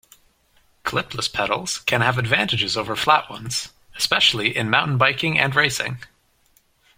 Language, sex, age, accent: English, male, under 19, Canadian English